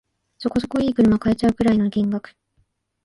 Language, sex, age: Japanese, female, 19-29